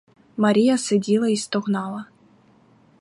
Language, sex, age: Ukrainian, female, 19-29